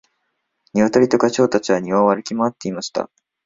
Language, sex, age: Japanese, male, 19-29